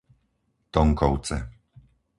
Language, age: Slovak, 50-59